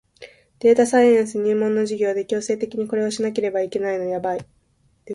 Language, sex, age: Japanese, female, under 19